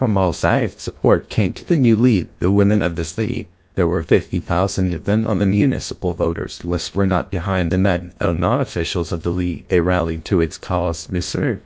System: TTS, GlowTTS